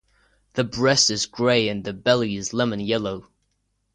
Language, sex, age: English, male, 19-29